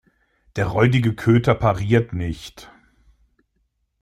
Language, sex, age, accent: German, male, 50-59, Deutschland Deutsch